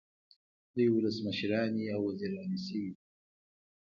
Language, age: Pashto, 30-39